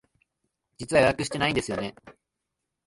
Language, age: Japanese, 19-29